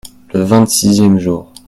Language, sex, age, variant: French, male, 19-29, Français de métropole